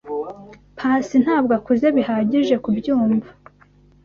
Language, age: Kinyarwanda, 19-29